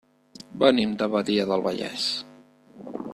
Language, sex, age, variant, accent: Catalan, male, 40-49, Central, central